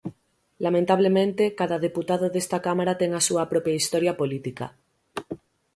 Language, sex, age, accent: Galician, female, 19-29, Central (gheada); Oriental (común en zona oriental)